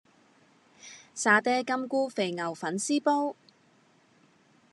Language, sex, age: Cantonese, female, 30-39